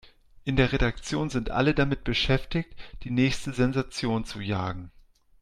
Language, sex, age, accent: German, male, 40-49, Deutschland Deutsch